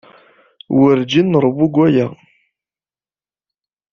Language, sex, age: Kabyle, male, 19-29